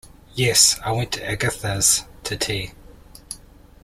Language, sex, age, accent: English, male, 30-39, New Zealand English